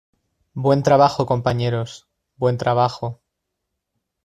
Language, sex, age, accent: Spanish, male, 19-29, España: Centro-Sur peninsular (Madrid, Toledo, Castilla-La Mancha)